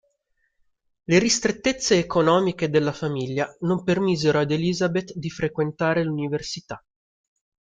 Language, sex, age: Italian, male, 30-39